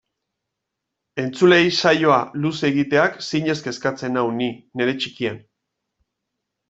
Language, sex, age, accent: Basque, male, 40-49, Mendebalekoa (Araba, Bizkaia, Gipuzkoako mendebaleko herri batzuk)